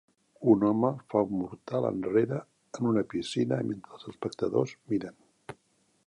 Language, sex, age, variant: Catalan, male, 70-79, Central